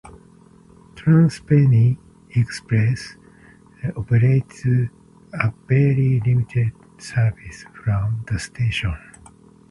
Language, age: English, 50-59